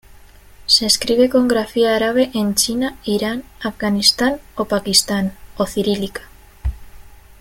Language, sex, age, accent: Spanish, female, 19-29, España: Centro-Sur peninsular (Madrid, Toledo, Castilla-La Mancha)